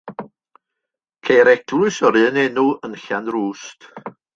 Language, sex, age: Welsh, male, 60-69